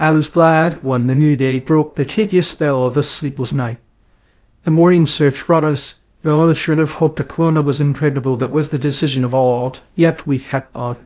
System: TTS, VITS